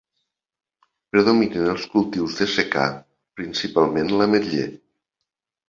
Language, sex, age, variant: Catalan, male, 50-59, Septentrional